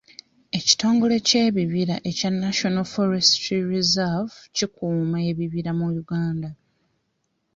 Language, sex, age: Ganda, female, 30-39